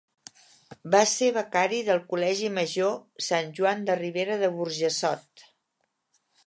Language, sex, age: Catalan, female, 60-69